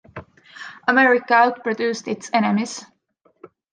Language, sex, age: English, female, 19-29